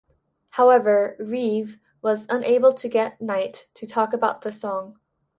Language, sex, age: English, female, under 19